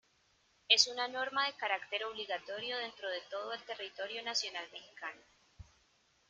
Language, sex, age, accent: Spanish, female, 30-39, Caribe: Cuba, Venezuela, Puerto Rico, República Dominicana, Panamá, Colombia caribeña, México caribeño, Costa del golfo de México